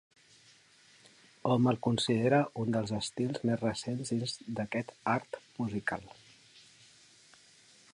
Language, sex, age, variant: Catalan, male, 50-59, Central